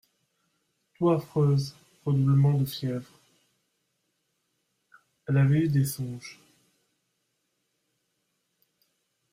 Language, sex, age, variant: French, male, 19-29, Français de métropole